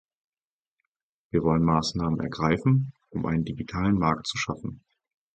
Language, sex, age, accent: German, male, 30-39, Deutschland Deutsch